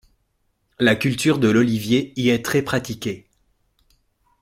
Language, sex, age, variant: French, male, 40-49, Français de métropole